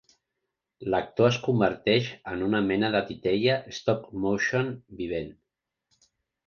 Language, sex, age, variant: Catalan, male, 40-49, Central